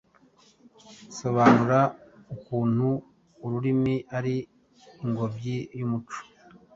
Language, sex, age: Kinyarwanda, male, 40-49